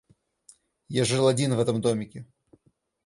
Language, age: Russian, 19-29